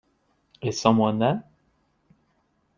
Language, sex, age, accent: English, male, 19-29, England English